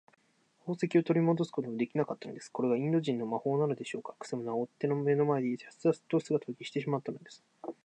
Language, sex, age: Japanese, male, 19-29